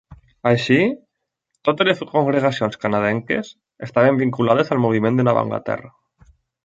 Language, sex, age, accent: Catalan, male, 19-29, valencià